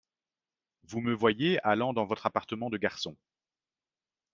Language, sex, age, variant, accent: French, male, 40-49, Français d'Europe, Français de Belgique